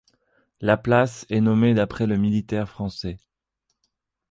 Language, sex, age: French, male, 30-39